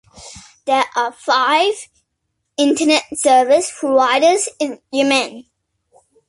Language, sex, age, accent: English, male, under 19, Australian English